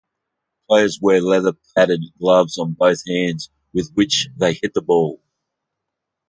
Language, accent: English, Australian English